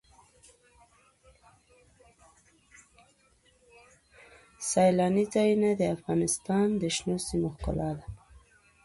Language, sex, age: Pashto, female, 19-29